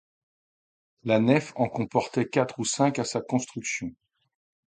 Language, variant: French, Français de métropole